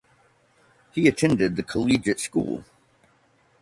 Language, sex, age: English, male, 40-49